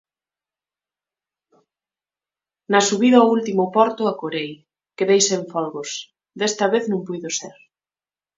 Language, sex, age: Galician, female, 30-39